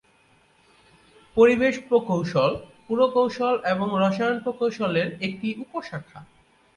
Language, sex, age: Bengali, male, 30-39